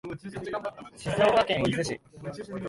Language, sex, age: Japanese, male, 19-29